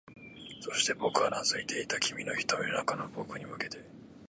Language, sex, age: Japanese, male, 19-29